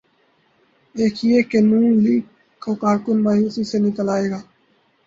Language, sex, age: Urdu, male, 19-29